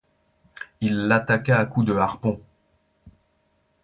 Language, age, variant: French, 40-49, Français des départements et régions d'outre-mer